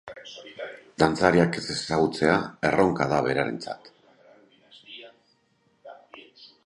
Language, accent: Basque, Mendebalekoa (Araba, Bizkaia, Gipuzkoako mendebaleko herri batzuk)